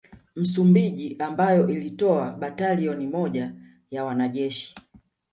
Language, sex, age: Swahili, female, 40-49